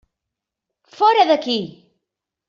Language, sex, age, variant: Catalan, female, 50-59, Central